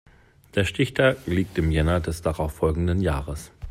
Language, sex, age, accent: German, male, 40-49, Deutschland Deutsch